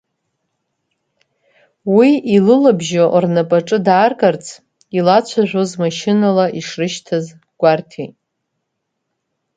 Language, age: Abkhazian, 30-39